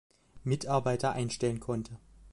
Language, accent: German, Deutschland Deutsch